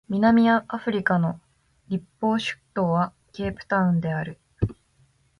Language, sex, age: Japanese, female, 19-29